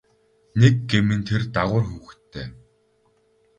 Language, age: Mongolian, 19-29